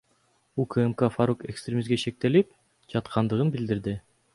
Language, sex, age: Kyrgyz, male, 19-29